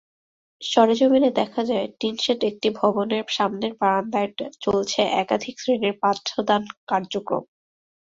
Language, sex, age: Bengali, female, 19-29